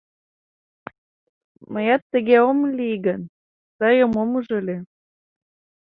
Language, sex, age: Mari, female, 19-29